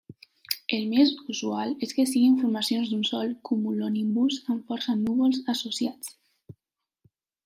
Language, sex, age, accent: Catalan, female, 19-29, valencià